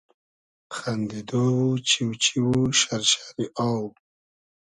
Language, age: Hazaragi, 19-29